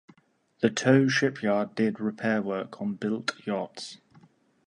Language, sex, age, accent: English, male, 30-39, England English